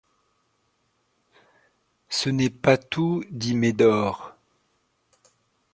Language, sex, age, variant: French, male, 40-49, Français de métropole